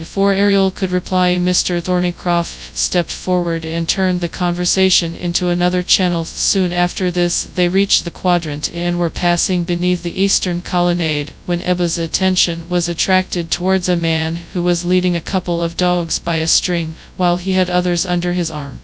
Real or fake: fake